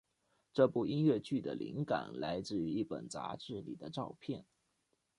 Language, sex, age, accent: Chinese, male, 19-29, 出生地：福建省